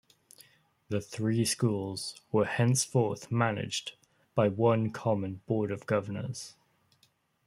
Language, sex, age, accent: English, male, 19-29, England English